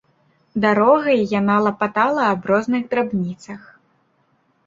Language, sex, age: Belarusian, female, 19-29